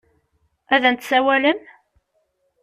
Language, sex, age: Kabyle, female, 19-29